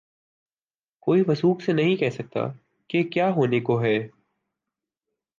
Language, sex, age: Urdu, male, 19-29